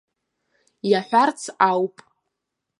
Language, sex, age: Abkhazian, female, 19-29